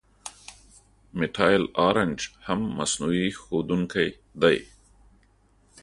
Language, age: Pashto, 50-59